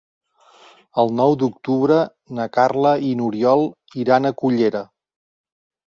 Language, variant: Catalan, Central